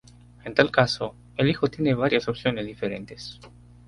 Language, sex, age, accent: Spanish, male, 19-29, Andino-Pacífico: Colombia, Perú, Ecuador, oeste de Bolivia y Venezuela andina